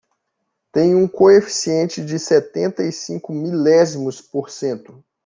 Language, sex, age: Portuguese, male, 40-49